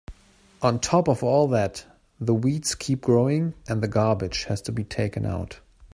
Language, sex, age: English, male, 40-49